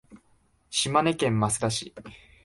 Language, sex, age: Japanese, male, 19-29